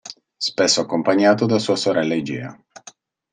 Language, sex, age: Italian, male, 40-49